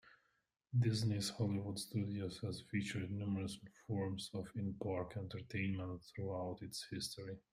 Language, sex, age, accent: English, male, 19-29, United States English